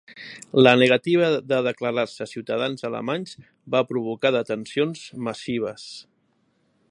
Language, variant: Catalan, Central